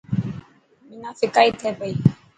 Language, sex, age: Dhatki, female, 19-29